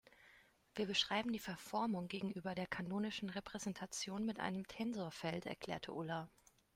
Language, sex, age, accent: German, female, 19-29, Deutschland Deutsch